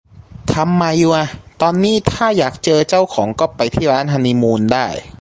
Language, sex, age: Thai, male, 19-29